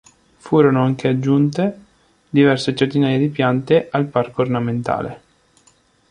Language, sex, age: Italian, male, 19-29